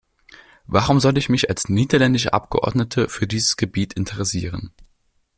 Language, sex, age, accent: German, male, 19-29, Deutschland Deutsch